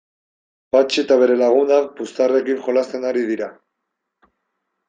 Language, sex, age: Basque, male, 19-29